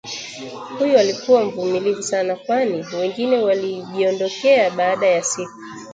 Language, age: Swahili, 19-29